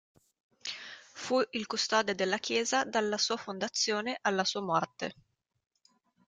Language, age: Italian, 19-29